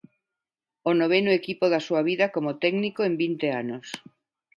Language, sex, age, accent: Galician, female, 50-59, Neofalante